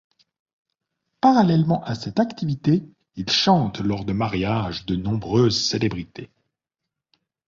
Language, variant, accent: French, Français d'Europe, Français de Suisse